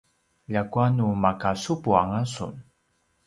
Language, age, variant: Paiwan, 30-39, pinayuanan a kinaikacedasan (東排灣語)